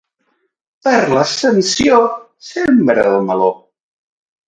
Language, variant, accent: Catalan, Central, central